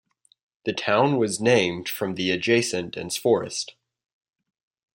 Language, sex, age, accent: English, male, under 19, United States English